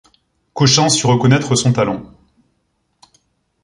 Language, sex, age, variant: French, male, 19-29, Français de métropole